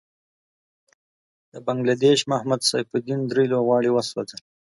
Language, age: Pashto, 19-29